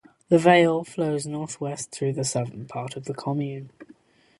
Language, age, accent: English, 19-29, England English